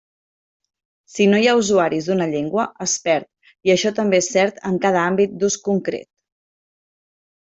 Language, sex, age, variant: Catalan, female, 30-39, Central